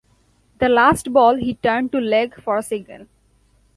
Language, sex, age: English, female, 19-29